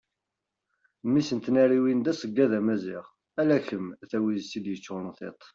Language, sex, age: Kabyle, male, 30-39